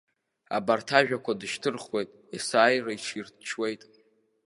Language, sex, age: Abkhazian, male, under 19